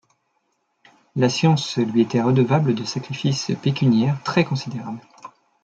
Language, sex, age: French, male, 30-39